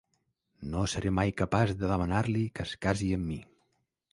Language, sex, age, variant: Catalan, male, 40-49, Central